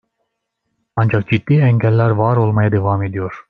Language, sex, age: Turkish, male, 30-39